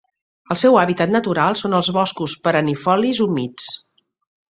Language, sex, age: Catalan, female, 50-59